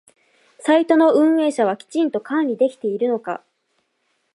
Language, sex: Japanese, female